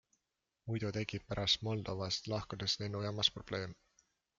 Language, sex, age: Estonian, male, 19-29